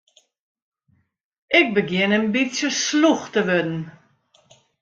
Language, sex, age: Western Frisian, female, 50-59